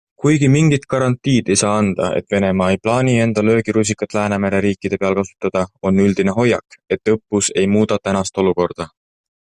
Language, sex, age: Estonian, male, 19-29